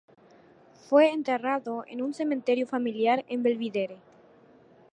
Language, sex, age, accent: Spanish, female, under 19, Rioplatense: Argentina, Uruguay, este de Bolivia, Paraguay